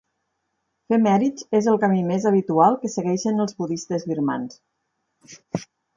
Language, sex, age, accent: Catalan, female, 40-49, Tortosí